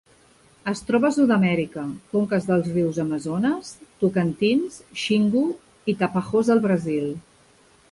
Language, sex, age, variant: Catalan, female, 40-49, Central